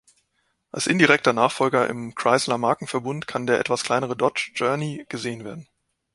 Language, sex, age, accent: German, male, 19-29, Deutschland Deutsch